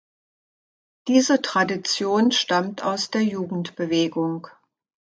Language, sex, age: German, female, 60-69